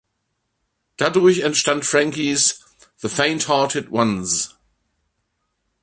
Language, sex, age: German, male, 60-69